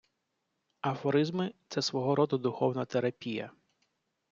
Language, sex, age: Ukrainian, male, 40-49